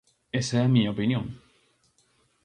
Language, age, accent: Galician, 19-29, Atlántico (seseo e gheada)